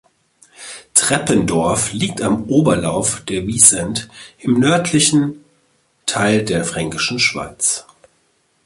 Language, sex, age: German, male, 40-49